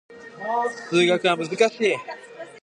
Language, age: Japanese, 19-29